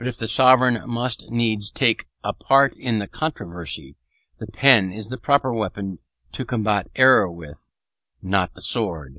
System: none